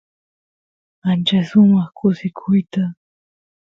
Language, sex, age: Santiago del Estero Quichua, female, 19-29